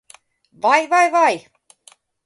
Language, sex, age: Latvian, female, 50-59